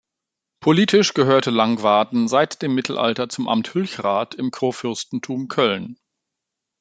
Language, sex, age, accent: German, male, 40-49, Deutschland Deutsch